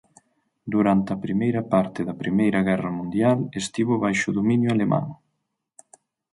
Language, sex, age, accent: Galician, male, 30-39, Normativo (estándar)